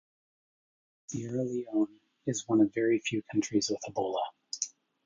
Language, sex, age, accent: English, male, 30-39, United States English